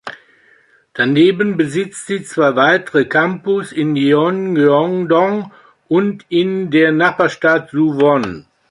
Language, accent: German, Deutschland Deutsch